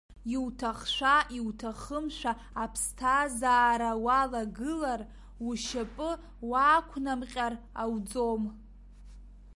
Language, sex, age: Abkhazian, female, under 19